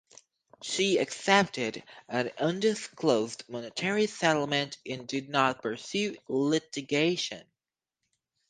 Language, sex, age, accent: English, female, 19-29, United States English